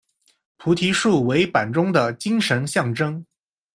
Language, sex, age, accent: Chinese, male, 19-29, 出生地：江苏省